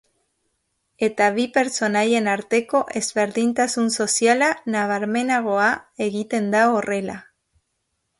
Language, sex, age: Basque, female, 40-49